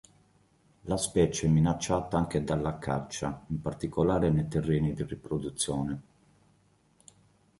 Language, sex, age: Italian, male, 30-39